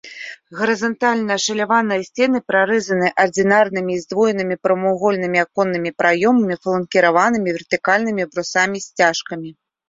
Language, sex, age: Belarusian, female, 40-49